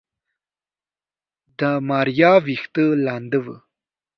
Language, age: Pashto, under 19